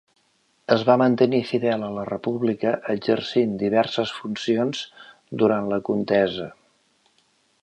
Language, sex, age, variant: Catalan, male, 50-59, Central